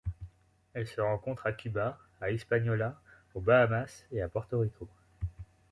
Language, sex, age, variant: French, male, 19-29, Français de métropole